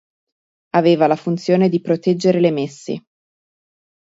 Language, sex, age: Italian, female, 30-39